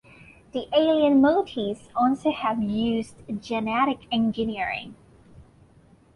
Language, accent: English, United States English